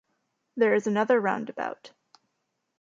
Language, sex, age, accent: English, female, 19-29, United States English